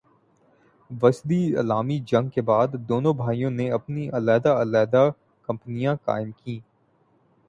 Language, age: Urdu, 19-29